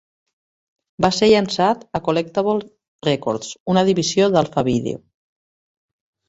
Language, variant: Catalan, Central